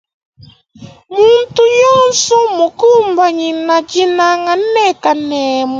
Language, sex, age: Luba-Lulua, female, 19-29